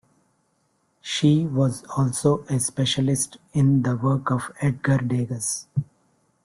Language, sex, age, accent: English, male, 50-59, India and South Asia (India, Pakistan, Sri Lanka)